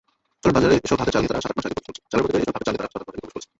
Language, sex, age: Bengali, male, 19-29